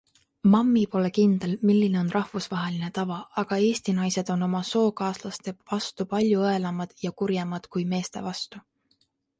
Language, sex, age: Estonian, female, 19-29